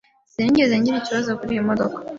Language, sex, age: Kinyarwanda, female, 19-29